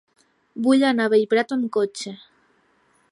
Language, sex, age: Catalan, female, 19-29